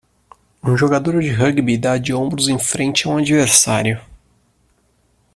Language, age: Portuguese, 19-29